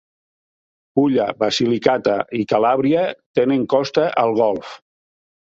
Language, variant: Catalan, Nord-Occidental